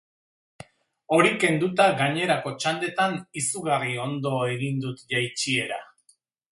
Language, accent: Basque, Erdialdekoa edo Nafarra (Gipuzkoa, Nafarroa)